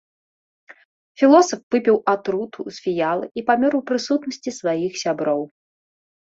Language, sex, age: Belarusian, female, 19-29